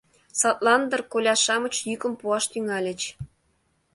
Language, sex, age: Mari, female, 30-39